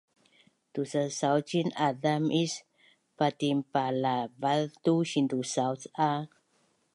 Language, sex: Bunun, female